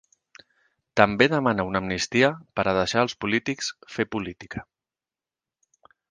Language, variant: Catalan, Central